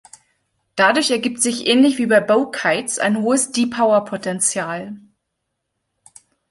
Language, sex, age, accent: German, female, 19-29, Deutschland Deutsch